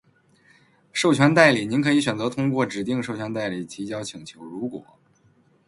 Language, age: Chinese, 30-39